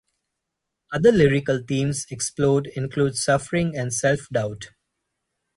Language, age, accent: English, 30-39, United States English; India and South Asia (India, Pakistan, Sri Lanka)